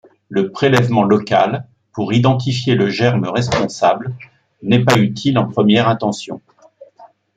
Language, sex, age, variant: French, male, 60-69, Français de métropole